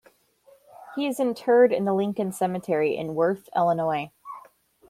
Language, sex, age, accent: English, female, 30-39, United States English